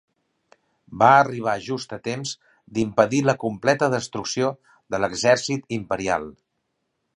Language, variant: Catalan, Central